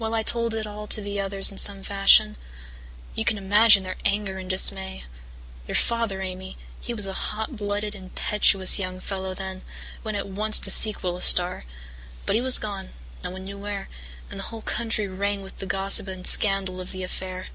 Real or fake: real